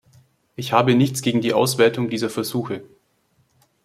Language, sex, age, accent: German, male, 19-29, Deutschland Deutsch